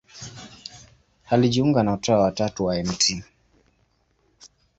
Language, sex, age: Swahili, male, 19-29